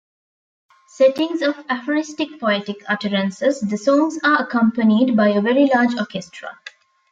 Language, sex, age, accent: English, female, 19-29, India and South Asia (India, Pakistan, Sri Lanka)